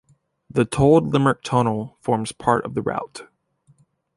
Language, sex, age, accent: English, male, 19-29, United States English